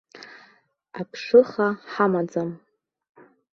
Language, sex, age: Abkhazian, female, 19-29